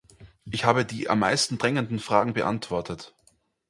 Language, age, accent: German, 19-29, Österreichisches Deutsch